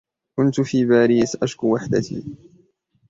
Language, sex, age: Arabic, male, 19-29